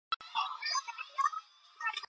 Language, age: Korean, 19-29